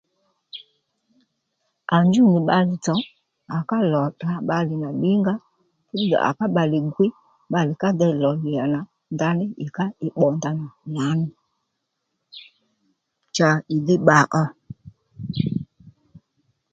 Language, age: Lendu, 40-49